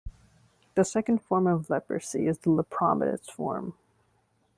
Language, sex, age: English, female, 30-39